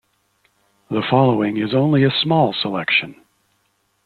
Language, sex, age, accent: English, male, 60-69, Canadian English